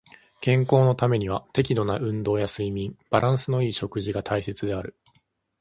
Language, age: Japanese, 19-29